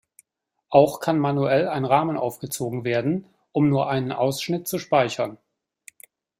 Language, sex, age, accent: German, male, 50-59, Deutschland Deutsch